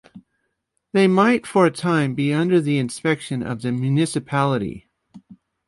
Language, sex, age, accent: English, male, 50-59, United States English